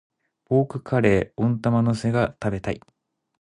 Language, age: Japanese, 30-39